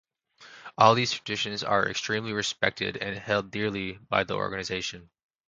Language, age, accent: English, 19-29, United States English